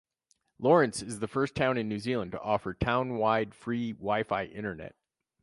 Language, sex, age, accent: English, male, 50-59, United States English